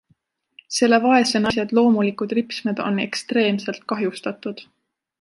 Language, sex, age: Estonian, female, 19-29